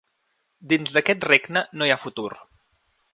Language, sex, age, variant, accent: Catalan, male, 30-39, Central, central